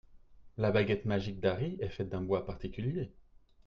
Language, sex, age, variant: French, male, 30-39, Français de métropole